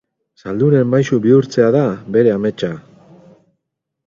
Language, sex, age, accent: Basque, male, 50-59, Mendebalekoa (Araba, Bizkaia, Gipuzkoako mendebaleko herri batzuk)